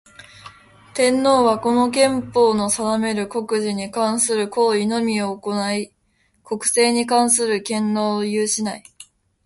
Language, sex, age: Japanese, female, under 19